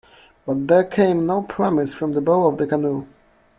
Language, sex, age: English, male, 30-39